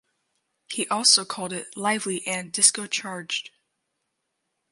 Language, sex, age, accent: English, female, under 19, United States English